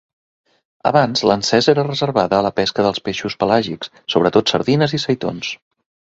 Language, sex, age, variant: Catalan, male, 40-49, Central